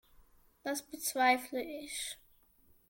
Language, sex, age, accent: German, male, under 19, Deutschland Deutsch